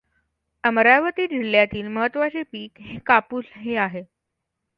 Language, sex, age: Marathi, female, under 19